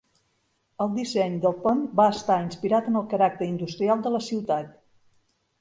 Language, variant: Catalan, Central